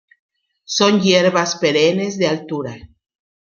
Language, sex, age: Spanish, female, 50-59